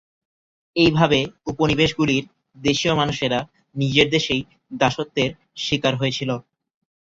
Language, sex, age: Bengali, male, 19-29